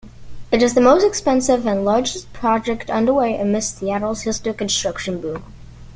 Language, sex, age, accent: English, male, under 19, Canadian English